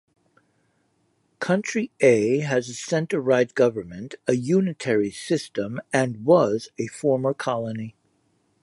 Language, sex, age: English, male, 70-79